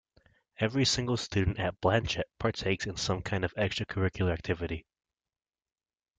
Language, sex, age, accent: English, male, under 19, United States English